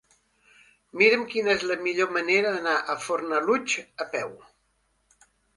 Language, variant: Catalan, Central